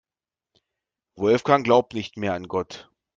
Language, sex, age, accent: German, male, 40-49, Deutschland Deutsch